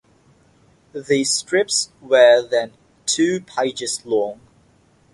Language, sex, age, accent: English, male, under 19, England English; India and South Asia (India, Pakistan, Sri Lanka)